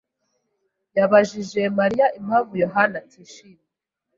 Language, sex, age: Kinyarwanda, female, 19-29